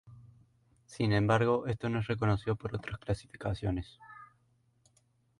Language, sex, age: Spanish, male, under 19